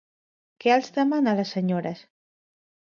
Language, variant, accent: Catalan, Central, central